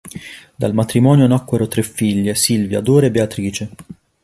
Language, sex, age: Italian, male, 19-29